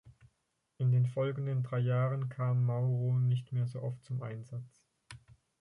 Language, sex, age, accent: German, male, 19-29, Deutschland Deutsch; Schweizerdeutsch